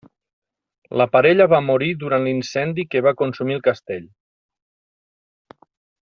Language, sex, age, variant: Catalan, male, 30-39, Nord-Occidental